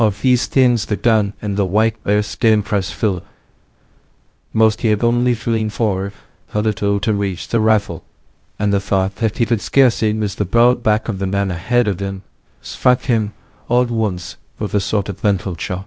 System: TTS, VITS